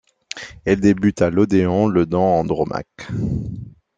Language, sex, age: French, male, 30-39